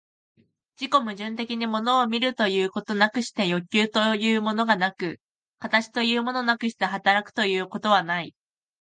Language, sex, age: Japanese, female, under 19